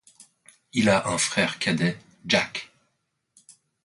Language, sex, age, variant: French, male, 30-39, Français de métropole